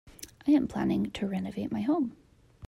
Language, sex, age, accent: English, female, 30-39, United States English